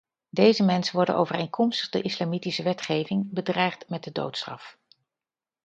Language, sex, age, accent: Dutch, female, 50-59, Nederlands Nederlands